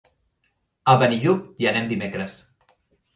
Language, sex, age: Catalan, female, 30-39